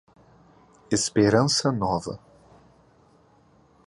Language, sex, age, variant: Portuguese, male, 30-39, Portuguese (Brasil)